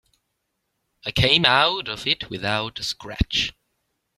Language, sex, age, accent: English, male, 30-39, United States English